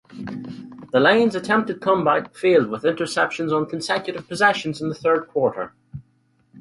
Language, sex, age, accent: English, male, 19-29, Northern Irish